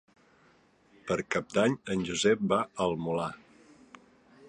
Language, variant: Catalan, Central